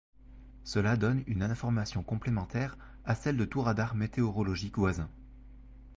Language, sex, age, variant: French, male, 19-29, Français de métropole